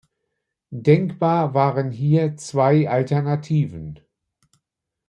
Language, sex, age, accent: German, male, 50-59, Deutschland Deutsch